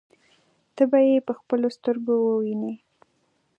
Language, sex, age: Pashto, female, 19-29